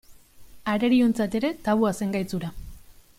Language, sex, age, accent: Basque, female, 30-39, Erdialdekoa edo Nafarra (Gipuzkoa, Nafarroa)